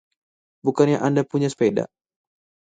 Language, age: Indonesian, 19-29